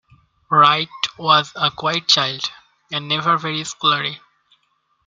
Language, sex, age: English, male, 19-29